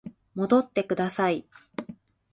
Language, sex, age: Japanese, female, 19-29